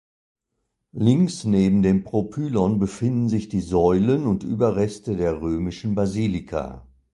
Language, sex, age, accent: German, male, 60-69, Deutschland Deutsch